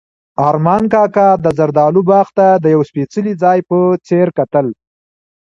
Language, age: Pashto, 40-49